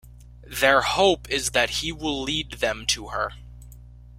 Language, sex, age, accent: English, male, under 19, United States English